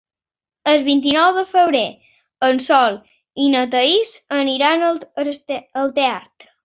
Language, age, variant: Catalan, under 19, Balear